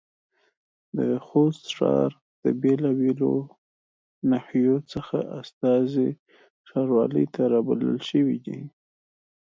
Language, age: Pashto, 19-29